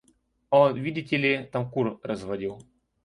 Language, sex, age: Russian, male, 19-29